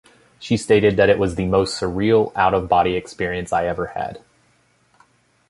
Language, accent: English, United States English